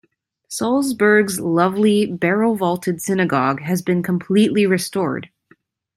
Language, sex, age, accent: English, female, 19-29, United States English